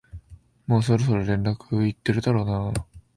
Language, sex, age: Japanese, male, 19-29